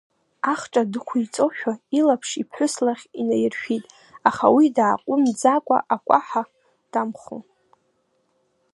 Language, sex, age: Abkhazian, female, 19-29